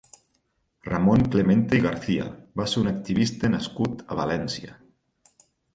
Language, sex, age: Catalan, male, 40-49